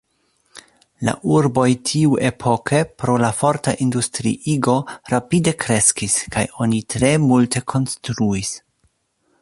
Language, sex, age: Esperanto, male, 40-49